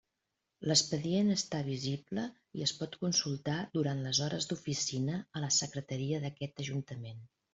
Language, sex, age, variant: Catalan, female, 50-59, Central